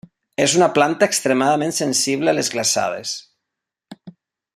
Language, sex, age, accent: Catalan, male, 40-49, valencià